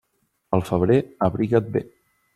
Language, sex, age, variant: Catalan, male, 30-39, Central